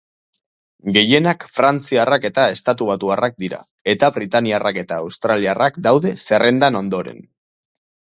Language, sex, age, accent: Basque, male, 30-39, Mendebalekoa (Araba, Bizkaia, Gipuzkoako mendebaleko herri batzuk)